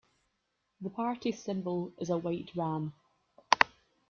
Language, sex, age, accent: English, female, 19-29, Scottish English